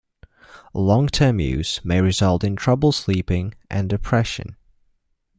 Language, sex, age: English, male, 19-29